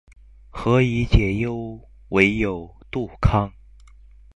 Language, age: Chinese, 19-29